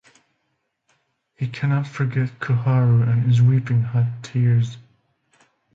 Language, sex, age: English, male, 40-49